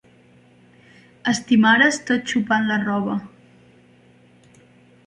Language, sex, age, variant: Catalan, female, 19-29, Central